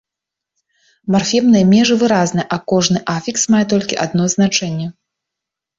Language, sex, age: Belarusian, female, 30-39